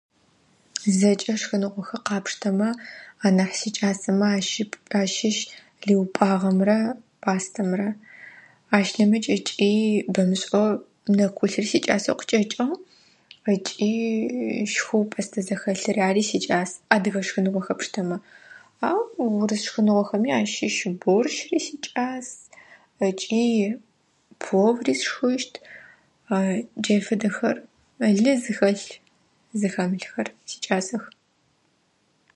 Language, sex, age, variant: Adyghe, female, 19-29, Адыгабзэ (Кирил, пстэумэ зэдыряе)